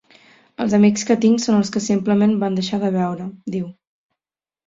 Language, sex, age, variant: Catalan, female, 19-29, Central